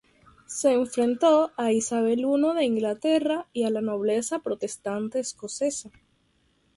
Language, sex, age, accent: Spanish, female, under 19, Caribe: Cuba, Venezuela, Puerto Rico, República Dominicana, Panamá, Colombia caribeña, México caribeño, Costa del golfo de México